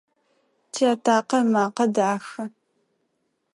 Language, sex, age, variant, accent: Adyghe, female, under 19, Адыгабзэ (Кирил, пстэумэ зэдыряе), Бжъэдыгъу (Bjeduğ)